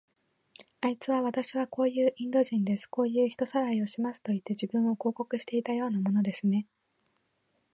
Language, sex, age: Japanese, female, 19-29